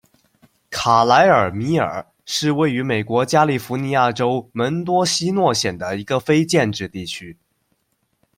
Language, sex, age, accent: Chinese, male, under 19, 出生地：江西省